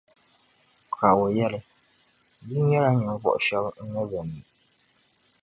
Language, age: Dagbani, 19-29